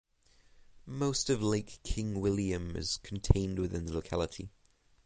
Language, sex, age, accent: English, male, 19-29, England English; New Zealand English